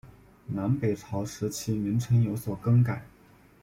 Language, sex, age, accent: Chinese, male, 30-39, 出生地：湖南省